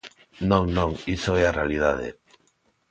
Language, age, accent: Galician, 40-49, Neofalante